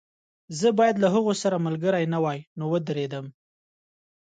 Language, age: Pashto, 30-39